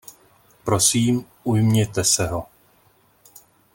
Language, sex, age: Czech, male, 30-39